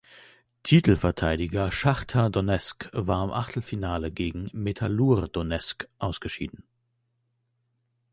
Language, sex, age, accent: German, male, 19-29, Deutschland Deutsch